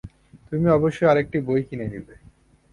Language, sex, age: Bengali, male, 19-29